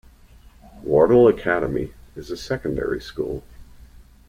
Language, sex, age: English, male, 60-69